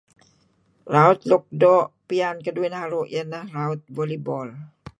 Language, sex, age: Kelabit, female, 60-69